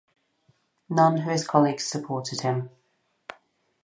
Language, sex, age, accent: English, female, 30-39, England English